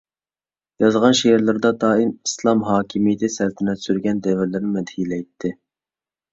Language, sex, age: Uyghur, male, 19-29